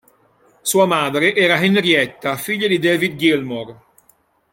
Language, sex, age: Italian, male, 60-69